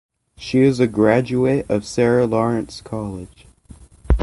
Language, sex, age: English, male, under 19